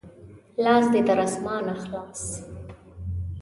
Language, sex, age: Pashto, female, 19-29